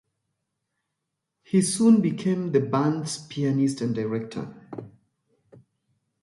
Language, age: English, 30-39